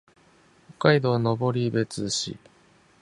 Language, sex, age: Japanese, male, 19-29